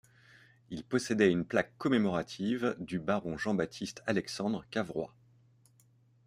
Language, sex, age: French, male, 30-39